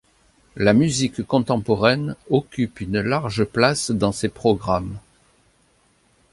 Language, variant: French, Français de métropole